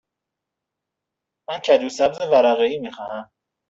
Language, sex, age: Persian, male, 30-39